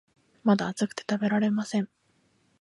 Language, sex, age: Japanese, female, 19-29